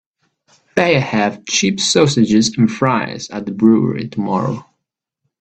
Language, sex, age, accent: English, male, 30-39, United States English